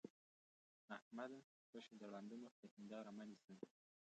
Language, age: Pashto, 30-39